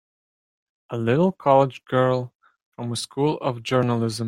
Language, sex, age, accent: English, male, 19-29, United States English